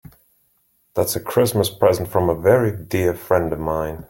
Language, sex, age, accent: English, male, 40-49, United States English